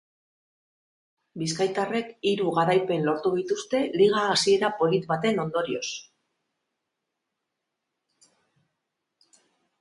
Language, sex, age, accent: Basque, female, 50-59, Mendebalekoa (Araba, Bizkaia, Gipuzkoako mendebaleko herri batzuk)